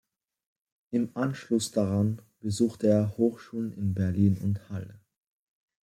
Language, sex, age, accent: German, male, under 19, Österreichisches Deutsch